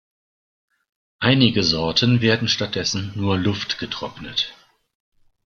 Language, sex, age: German, male, 60-69